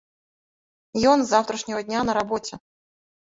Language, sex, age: Belarusian, female, 40-49